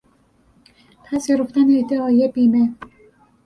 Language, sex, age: Persian, female, 40-49